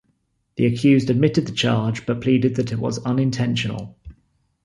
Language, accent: English, England English